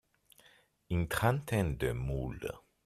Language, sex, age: French, male, 30-39